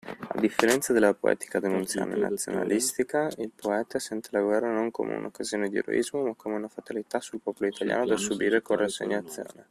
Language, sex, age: Italian, male, 19-29